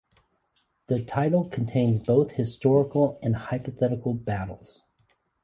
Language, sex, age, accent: English, male, 40-49, United States English